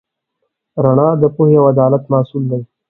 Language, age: Pashto, 40-49